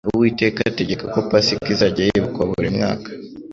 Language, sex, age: Kinyarwanda, male, under 19